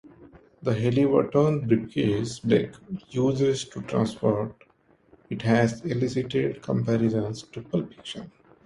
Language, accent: English, India and South Asia (India, Pakistan, Sri Lanka)